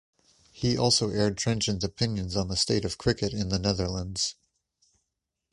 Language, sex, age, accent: English, male, 30-39, United States English